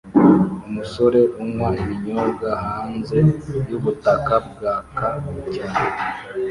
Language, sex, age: Kinyarwanda, male, 19-29